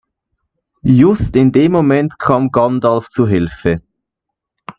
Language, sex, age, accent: German, male, under 19, Schweizerdeutsch